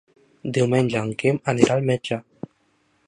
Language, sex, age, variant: Catalan, male, 19-29, Central